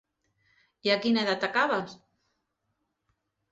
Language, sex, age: Catalan, female, 50-59